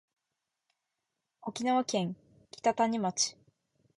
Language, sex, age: Japanese, female, 19-29